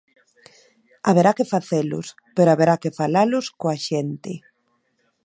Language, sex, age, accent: Galician, female, 30-39, Normativo (estándar)